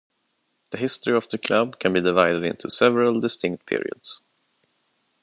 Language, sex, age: English, male, 30-39